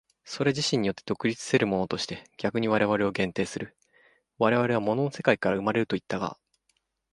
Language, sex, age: Japanese, male, 30-39